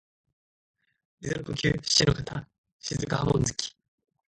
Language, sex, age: Japanese, male, 19-29